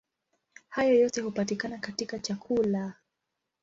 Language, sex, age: Swahili, female, 19-29